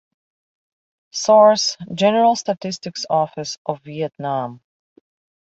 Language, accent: English, United States English